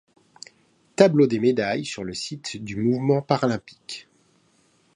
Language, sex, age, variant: French, male, 40-49, Français de métropole